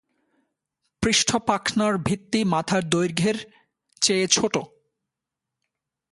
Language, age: Bengali, 19-29